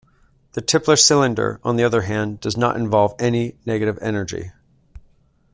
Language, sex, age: English, male, 40-49